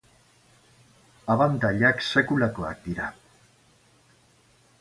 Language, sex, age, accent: Basque, male, 60-69, Erdialdekoa edo Nafarra (Gipuzkoa, Nafarroa)